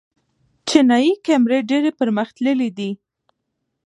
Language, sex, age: Pashto, female, under 19